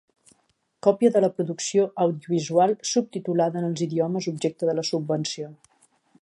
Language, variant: Catalan, Central